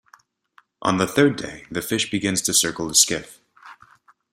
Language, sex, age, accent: English, male, 19-29, United States English